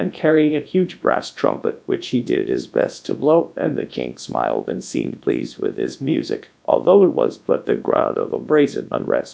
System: TTS, GradTTS